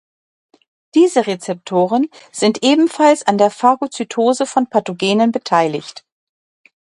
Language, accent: German, Deutschland Deutsch